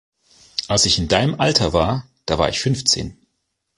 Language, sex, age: German, male, 40-49